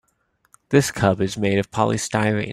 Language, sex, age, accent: English, male, 30-39, United States English